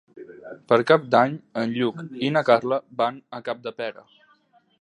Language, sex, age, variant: Catalan, male, 19-29, Nord-Occidental